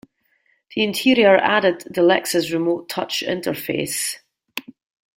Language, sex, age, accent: English, female, 40-49, Scottish English